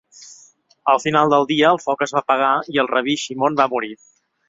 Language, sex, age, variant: Catalan, male, 30-39, Central